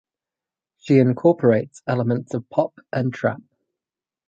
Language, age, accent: English, under 19, Australian English